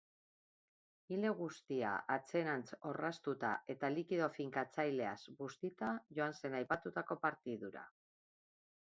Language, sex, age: Basque, female, 60-69